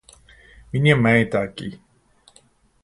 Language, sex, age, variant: Portuguese, male, 40-49, Portuguese (Portugal)